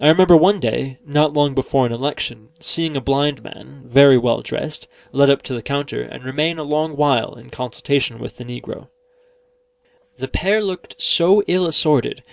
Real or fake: real